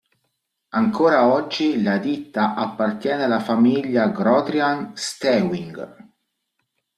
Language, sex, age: Italian, male, 40-49